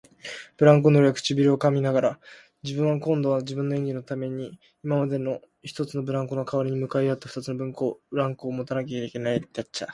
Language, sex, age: Japanese, male, 19-29